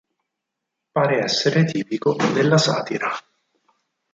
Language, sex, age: Italian, male, 30-39